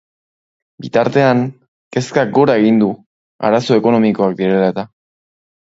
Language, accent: Basque, Nafar-lapurtarra edo Zuberotarra (Lapurdi, Nafarroa Beherea, Zuberoa)